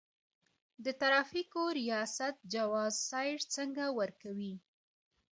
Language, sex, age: Pashto, female, 30-39